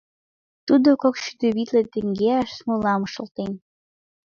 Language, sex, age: Mari, female, 19-29